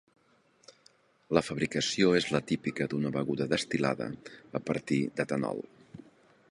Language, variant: Catalan, Central